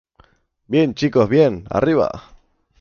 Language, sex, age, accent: Spanish, male, 19-29, España: Centro-Sur peninsular (Madrid, Toledo, Castilla-La Mancha); España: Islas Canarias